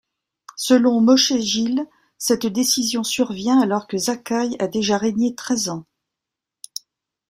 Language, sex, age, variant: French, female, 60-69, Français de métropole